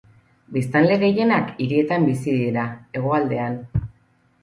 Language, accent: Basque, Erdialdekoa edo Nafarra (Gipuzkoa, Nafarroa)